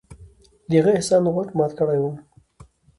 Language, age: Pashto, 19-29